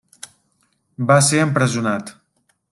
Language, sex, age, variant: Catalan, male, 40-49, Central